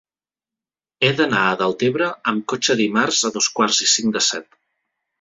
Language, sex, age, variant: Catalan, male, 30-39, Central